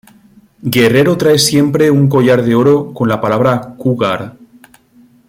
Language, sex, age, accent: Spanish, male, 40-49, España: Sur peninsular (Andalucia, Extremadura, Murcia)